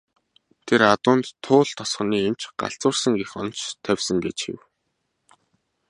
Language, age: Mongolian, 19-29